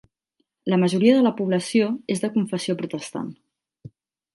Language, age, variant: Catalan, 19-29, Central